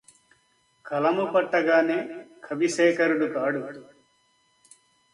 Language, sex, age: Telugu, male, 60-69